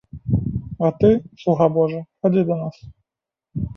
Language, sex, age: Belarusian, male, 30-39